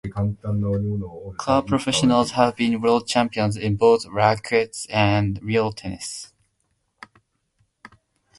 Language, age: English, under 19